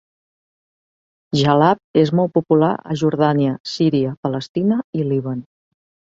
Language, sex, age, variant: Catalan, female, 40-49, Central